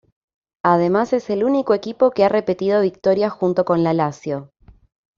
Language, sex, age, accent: Spanish, female, 30-39, Rioplatense: Argentina, Uruguay, este de Bolivia, Paraguay